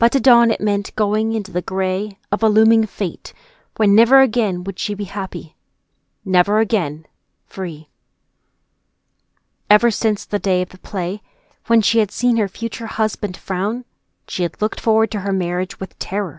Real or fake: real